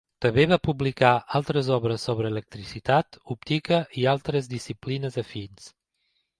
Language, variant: Catalan, Septentrional